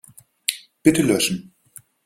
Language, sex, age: German, male, 19-29